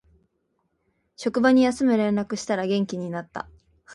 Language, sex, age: Japanese, female, 19-29